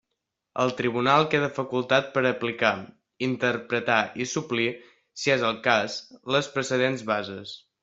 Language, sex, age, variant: Catalan, male, under 19, Balear